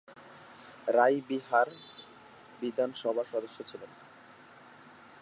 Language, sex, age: Bengali, male, 19-29